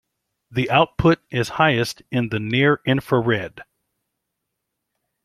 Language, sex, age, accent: English, male, 50-59, United States English